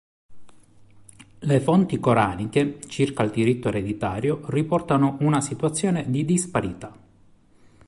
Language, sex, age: Italian, male, 30-39